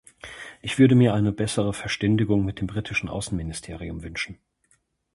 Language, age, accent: German, 40-49, Deutschland Deutsch